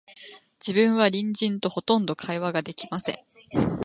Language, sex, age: Japanese, female, 19-29